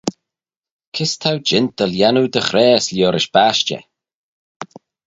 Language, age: Manx, 40-49